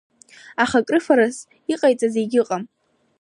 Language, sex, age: Abkhazian, female, under 19